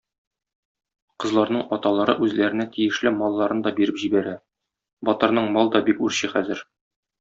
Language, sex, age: Tatar, male, 30-39